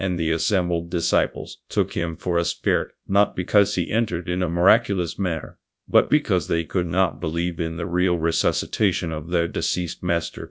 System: TTS, GradTTS